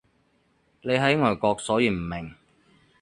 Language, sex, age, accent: Cantonese, male, 30-39, 广州音